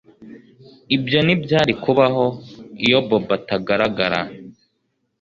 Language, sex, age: Kinyarwanda, male, 19-29